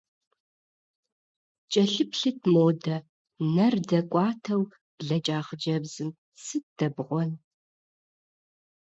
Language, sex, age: Russian, female, 30-39